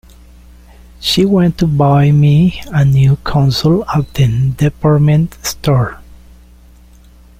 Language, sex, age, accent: English, male, 40-49, United States English